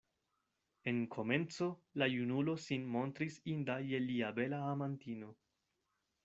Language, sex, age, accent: Esperanto, male, 19-29, Internacia